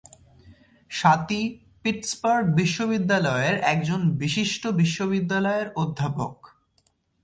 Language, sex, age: Bengali, male, 19-29